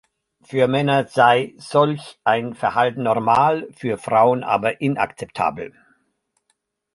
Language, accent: German, Deutschland Deutsch